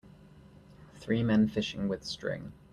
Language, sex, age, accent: English, male, 19-29, England English